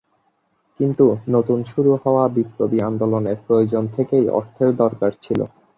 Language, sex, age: Bengali, male, under 19